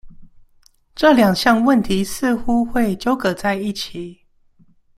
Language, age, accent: Chinese, 19-29, 出生地：桃園市